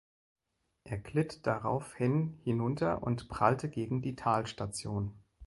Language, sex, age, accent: German, male, 40-49, Deutschland Deutsch